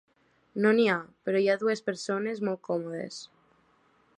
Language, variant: Catalan, Septentrional